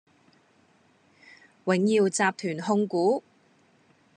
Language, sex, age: Cantonese, female, 30-39